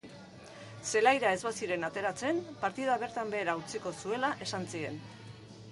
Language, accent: Basque, Mendebalekoa (Araba, Bizkaia, Gipuzkoako mendebaleko herri batzuk)